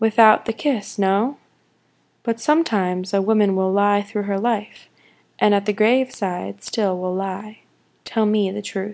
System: none